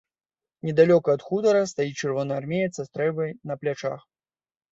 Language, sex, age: Belarusian, male, 30-39